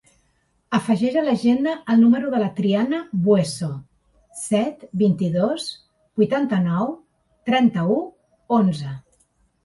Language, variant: Catalan, Central